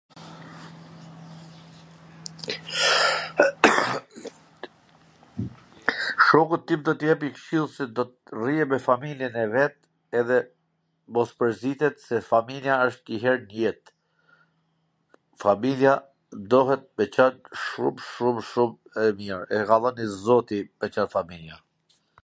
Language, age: Gheg Albanian, 40-49